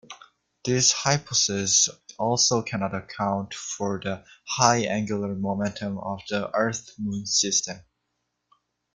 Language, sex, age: English, male, under 19